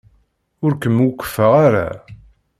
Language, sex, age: Kabyle, male, 50-59